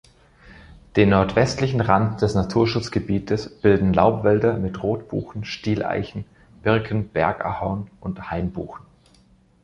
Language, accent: German, Österreichisches Deutsch